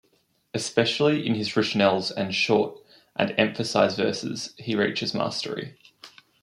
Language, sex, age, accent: English, male, 19-29, Australian English